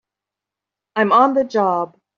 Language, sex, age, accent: English, female, 60-69, United States English